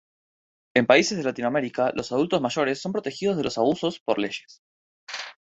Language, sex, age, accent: Spanish, male, under 19, Rioplatense: Argentina, Uruguay, este de Bolivia, Paraguay